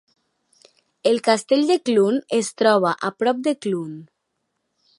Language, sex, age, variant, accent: Catalan, female, 19-29, Nord-Occidental, central